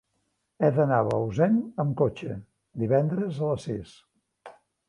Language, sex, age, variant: Catalan, male, 60-69, Central